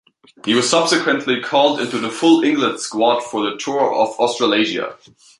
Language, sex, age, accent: English, male, 19-29, United States English